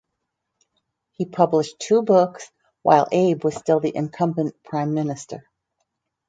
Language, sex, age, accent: English, female, 60-69, United States English